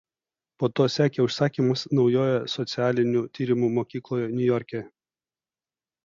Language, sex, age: Lithuanian, male, 40-49